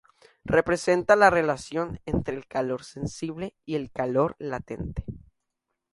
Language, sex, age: Spanish, male, under 19